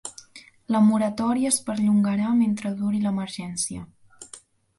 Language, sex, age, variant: Catalan, female, under 19, Central